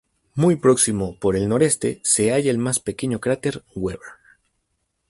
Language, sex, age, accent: Spanish, male, 19-29, México